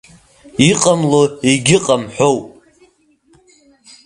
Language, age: Abkhazian, under 19